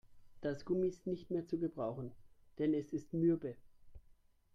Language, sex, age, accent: German, male, 30-39, Deutschland Deutsch